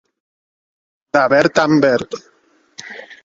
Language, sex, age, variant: Catalan, male, 40-49, Central